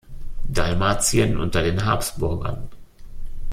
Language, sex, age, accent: German, male, 30-39, Deutschland Deutsch